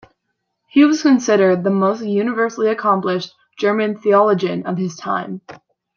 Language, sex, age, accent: English, female, 19-29, United States English